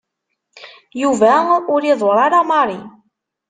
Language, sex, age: Kabyle, female, 19-29